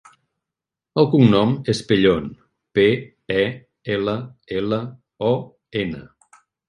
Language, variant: Catalan, Central